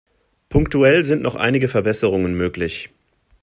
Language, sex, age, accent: German, male, 40-49, Deutschland Deutsch